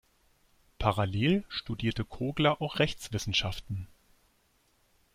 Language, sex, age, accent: German, male, 30-39, Deutschland Deutsch